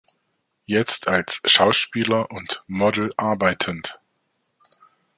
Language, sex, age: German, male, 40-49